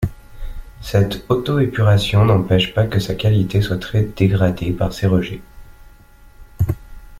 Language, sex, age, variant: French, male, 30-39, Français de métropole